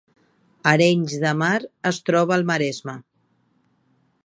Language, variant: Catalan, Central